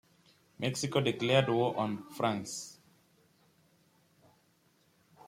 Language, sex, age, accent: English, male, under 19, England English